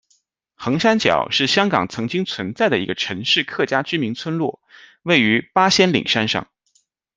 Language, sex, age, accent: Chinese, male, 30-39, 出生地：浙江省